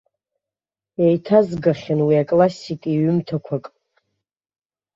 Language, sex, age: Abkhazian, female, 30-39